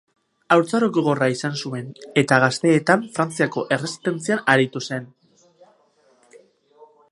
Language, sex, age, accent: Basque, male, 19-29, Mendebalekoa (Araba, Bizkaia, Gipuzkoako mendebaleko herri batzuk)